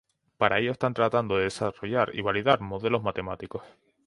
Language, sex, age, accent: Spanish, male, 19-29, España: Islas Canarias